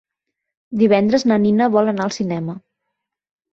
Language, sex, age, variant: Catalan, female, 19-29, Central